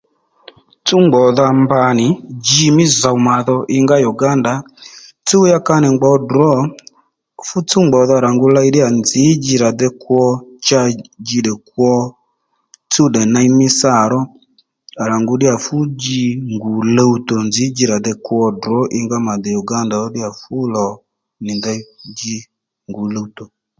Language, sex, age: Lendu, male, 30-39